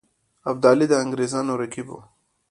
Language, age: Pashto, 19-29